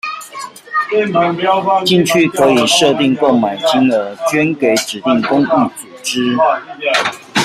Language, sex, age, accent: Chinese, male, 40-49, 出生地：臺北市